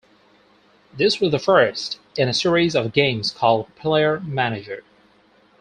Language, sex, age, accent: English, male, 19-29, England English